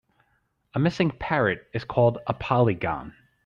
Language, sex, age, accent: English, male, 30-39, United States English